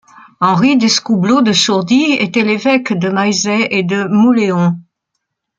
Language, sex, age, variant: French, female, 70-79, Français de métropole